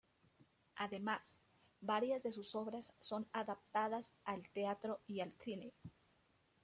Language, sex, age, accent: Spanish, female, 19-29, Andino-Pacífico: Colombia, Perú, Ecuador, oeste de Bolivia y Venezuela andina